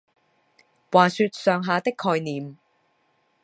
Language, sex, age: Chinese, female, 30-39